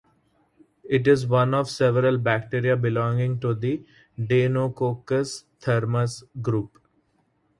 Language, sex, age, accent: English, male, 19-29, India and South Asia (India, Pakistan, Sri Lanka)